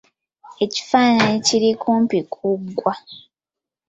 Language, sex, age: Ganda, female, under 19